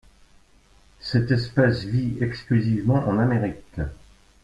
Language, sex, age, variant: French, male, 60-69, Français de métropole